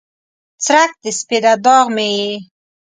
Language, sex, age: Pashto, female, 19-29